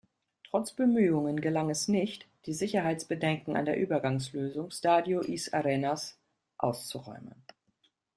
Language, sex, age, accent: German, female, 40-49, Deutschland Deutsch